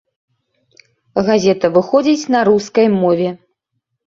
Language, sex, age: Belarusian, female, 19-29